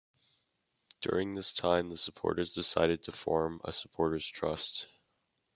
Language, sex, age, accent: English, male, under 19, United States English